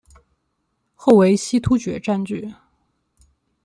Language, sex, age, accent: Chinese, female, 19-29, 出生地：江西省